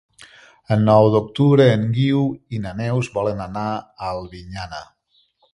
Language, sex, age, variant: Catalan, male, 40-49, Central